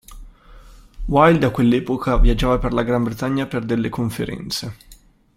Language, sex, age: Italian, male, 19-29